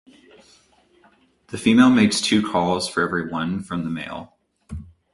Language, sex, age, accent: English, male, 19-29, United States English